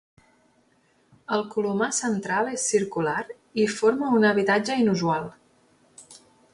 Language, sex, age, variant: Catalan, female, 40-49, Central